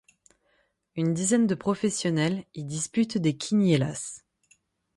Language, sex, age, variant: French, female, 30-39, Français de métropole